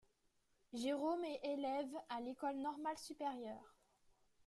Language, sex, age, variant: French, female, under 19, Français de métropole